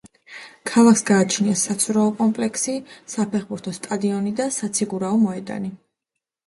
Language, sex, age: Georgian, female, 19-29